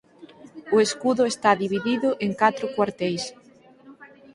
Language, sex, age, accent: Galician, female, 19-29, Atlántico (seseo e gheada)